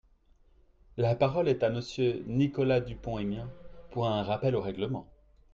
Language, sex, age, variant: French, male, 30-39, Français de métropole